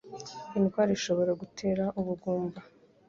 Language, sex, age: Kinyarwanda, female, under 19